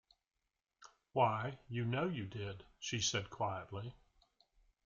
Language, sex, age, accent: English, male, 60-69, United States English